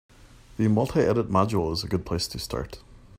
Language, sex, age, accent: English, male, 30-39, United States English